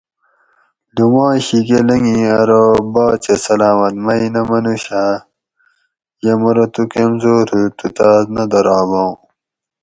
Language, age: Gawri, 19-29